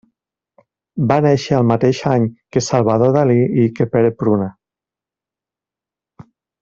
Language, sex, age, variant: Catalan, male, 40-49, Central